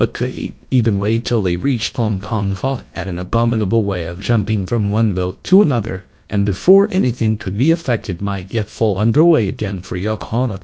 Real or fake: fake